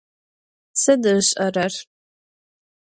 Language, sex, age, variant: Adyghe, female, 19-29, Адыгабзэ (Кирил, пстэумэ зэдыряе)